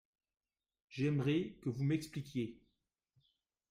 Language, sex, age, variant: French, male, 40-49, Français de métropole